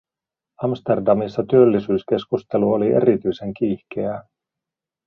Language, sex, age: Finnish, male, 40-49